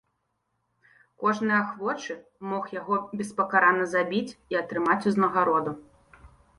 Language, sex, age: Belarusian, female, 19-29